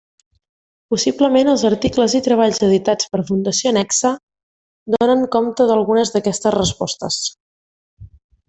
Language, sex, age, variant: Catalan, female, 19-29, Septentrional